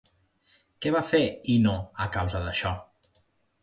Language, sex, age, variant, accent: Catalan, male, 30-39, Central, central